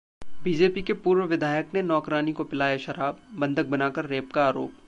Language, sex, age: Hindi, male, 19-29